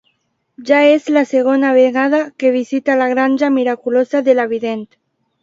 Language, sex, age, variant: Catalan, female, under 19, Alacantí